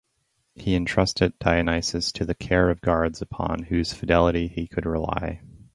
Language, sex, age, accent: English, male, 19-29, United States English